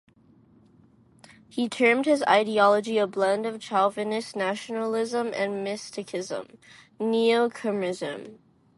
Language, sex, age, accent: English, female, under 19, United States English